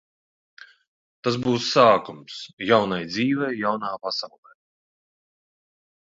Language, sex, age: Latvian, male, 30-39